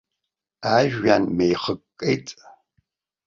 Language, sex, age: Abkhazian, male, 60-69